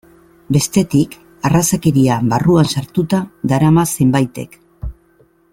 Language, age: Basque, 50-59